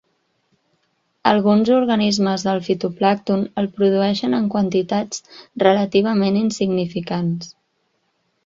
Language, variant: Catalan, Central